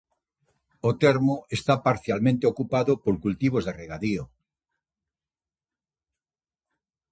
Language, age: Galician, 60-69